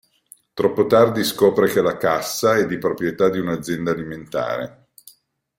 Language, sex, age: Italian, male, 50-59